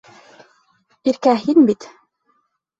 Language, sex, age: Bashkir, female, 19-29